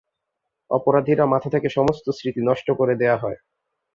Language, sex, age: Bengali, male, 19-29